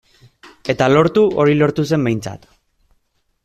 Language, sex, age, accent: Basque, male, 19-29, Erdialdekoa edo Nafarra (Gipuzkoa, Nafarroa)